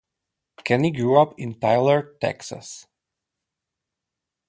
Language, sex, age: English, male, 30-39